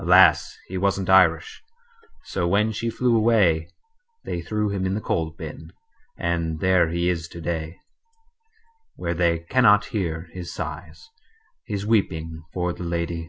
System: none